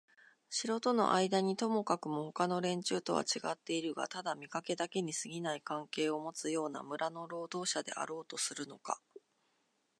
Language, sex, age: Japanese, female, 40-49